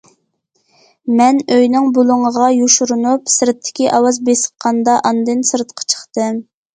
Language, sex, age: Uyghur, female, 19-29